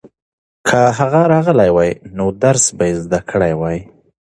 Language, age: Pashto, 30-39